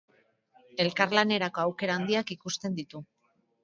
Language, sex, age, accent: Basque, female, 50-59, Erdialdekoa edo Nafarra (Gipuzkoa, Nafarroa)